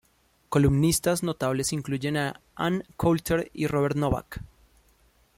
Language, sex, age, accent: Spanish, male, 30-39, Andino-Pacífico: Colombia, Perú, Ecuador, oeste de Bolivia y Venezuela andina